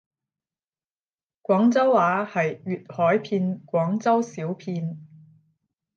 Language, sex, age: Cantonese, female, 30-39